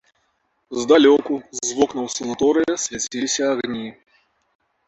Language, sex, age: Belarusian, male, 40-49